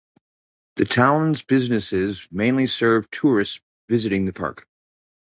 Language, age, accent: English, 40-49, United States English